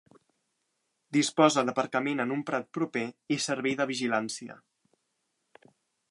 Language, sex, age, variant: Catalan, male, under 19, Central